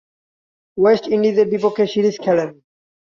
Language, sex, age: Bengali, male, 19-29